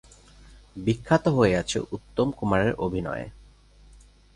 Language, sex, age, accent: Bengali, male, 19-29, Native